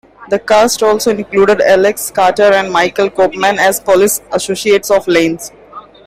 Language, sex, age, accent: English, male, 19-29, India and South Asia (India, Pakistan, Sri Lanka)